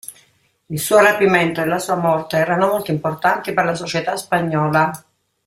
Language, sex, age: Italian, female, 60-69